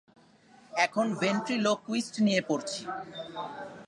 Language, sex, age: Bengali, male, 19-29